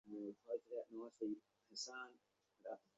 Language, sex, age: Bengali, male, 19-29